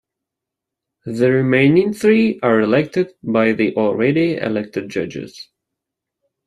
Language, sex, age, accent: English, male, 19-29, Canadian English